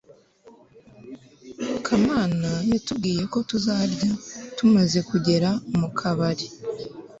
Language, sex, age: Kinyarwanda, female, under 19